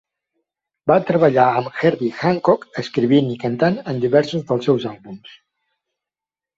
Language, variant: Catalan, Central